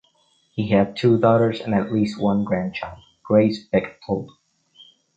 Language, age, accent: English, 90+, United States English